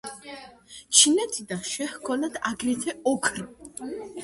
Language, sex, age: Georgian, female, 60-69